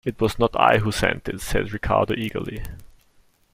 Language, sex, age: English, male, 30-39